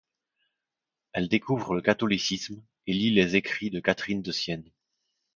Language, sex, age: French, male, 30-39